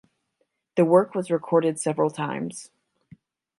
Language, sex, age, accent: English, female, 30-39, United States English; Canadian English